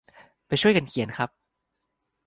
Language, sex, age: Thai, male, 19-29